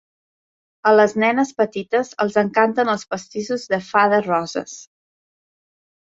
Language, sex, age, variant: Catalan, female, 40-49, Central